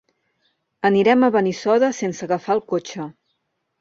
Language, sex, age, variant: Catalan, female, 19-29, Central